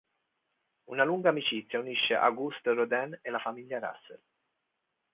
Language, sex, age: Italian, male, 40-49